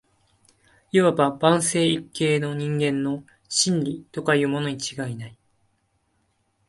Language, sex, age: Japanese, male, 19-29